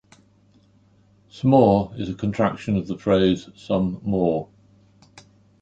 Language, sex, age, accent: English, male, 60-69, England English